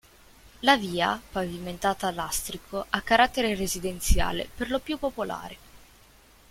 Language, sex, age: Italian, female, 19-29